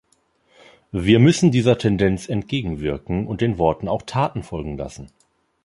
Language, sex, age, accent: German, male, 30-39, Deutschland Deutsch